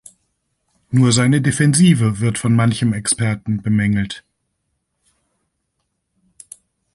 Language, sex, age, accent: German, male, 50-59, Deutschland Deutsch